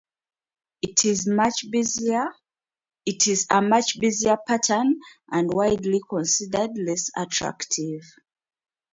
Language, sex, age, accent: English, female, 30-39, United States English